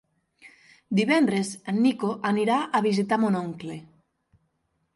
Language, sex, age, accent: Catalan, female, 19-29, central; nord-occidental